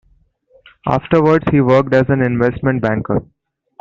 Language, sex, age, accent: English, male, 19-29, India and South Asia (India, Pakistan, Sri Lanka)